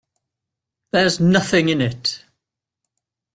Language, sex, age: English, male, 80-89